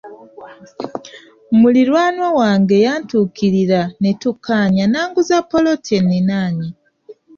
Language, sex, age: Ganda, female, 30-39